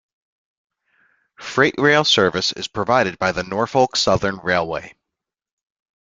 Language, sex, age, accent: English, male, 30-39, United States English